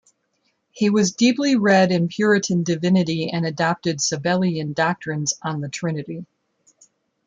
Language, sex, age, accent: English, female, 50-59, United States English